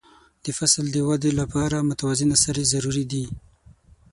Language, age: Pashto, 19-29